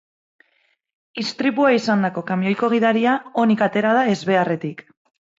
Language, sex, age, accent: Basque, female, 30-39, Mendebalekoa (Araba, Bizkaia, Gipuzkoako mendebaleko herri batzuk)